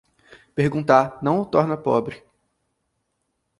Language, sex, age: Portuguese, male, 19-29